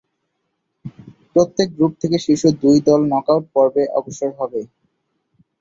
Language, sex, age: Bengali, male, 19-29